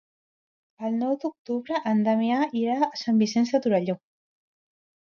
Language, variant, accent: Catalan, Central, central